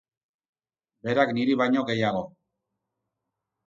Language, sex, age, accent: Basque, male, 50-59, Mendebalekoa (Araba, Bizkaia, Gipuzkoako mendebaleko herri batzuk)